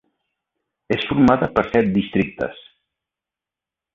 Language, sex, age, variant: Catalan, male, 60-69, Central